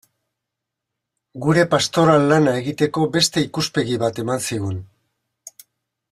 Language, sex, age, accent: Basque, male, 60-69, Mendebalekoa (Araba, Bizkaia, Gipuzkoako mendebaleko herri batzuk)